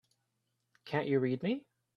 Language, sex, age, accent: English, male, 19-29, United States English